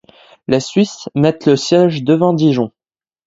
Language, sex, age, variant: French, male, under 19, Français de métropole